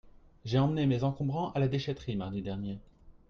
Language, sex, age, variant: French, male, 30-39, Français de métropole